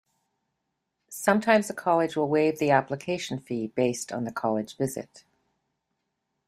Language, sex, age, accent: English, female, 60-69, Canadian English